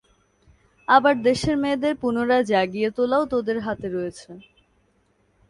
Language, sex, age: Bengali, female, 19-29